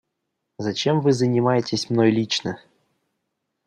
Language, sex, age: Russian, male, under 19